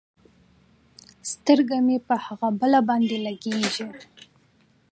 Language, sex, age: Pashto, female, 19-29